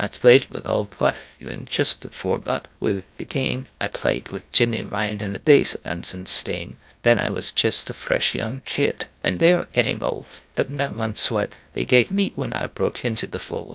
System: TTS, GlowTTS